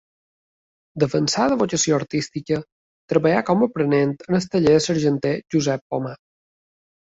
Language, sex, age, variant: Catalan, male, 19-29, Balear